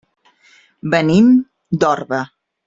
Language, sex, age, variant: Catalan, female, 40-49, Central